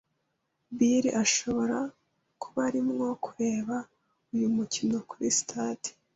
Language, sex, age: Kinyarwanda, female, 30-39